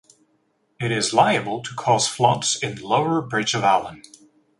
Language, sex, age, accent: English, male, 19-29, United States English